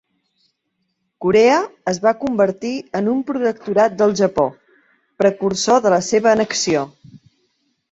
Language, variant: Catalan, Central